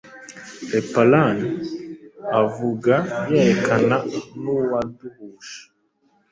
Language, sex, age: Kinyarwanda, male, 19-29